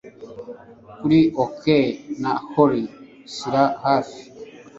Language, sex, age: Kinyarwanda, male, 30-39